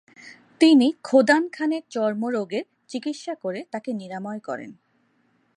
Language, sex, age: Bengali, female, 30-39